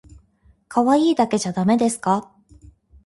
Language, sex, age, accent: Japanese, female, 30-39, 標準語